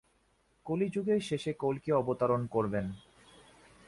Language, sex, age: Bengali, male, 19-29